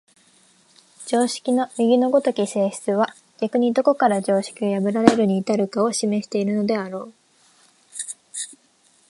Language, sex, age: Japanese, female, 19-29